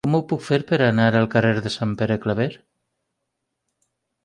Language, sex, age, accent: Catalan, female, 40-49, valencià